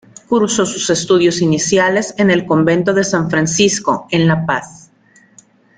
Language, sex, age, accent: Spanish, female, 30-39, México